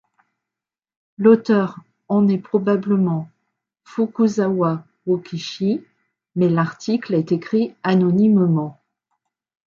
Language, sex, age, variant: French, female, 50-59, Français de métropole